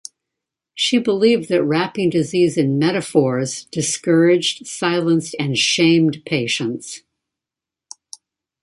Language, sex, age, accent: English, female, 60-69, United States English